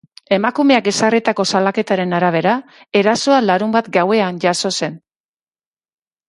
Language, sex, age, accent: Basque, female, 50-59, Mendebalekoa (Araba, Bizkaia, Gipuzkoako mendebaleko herri batzuk)